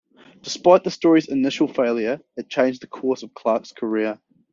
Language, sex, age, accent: English, male, 19-29, New Zealand English